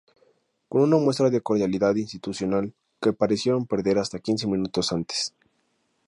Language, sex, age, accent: Spanish, male, under 19, México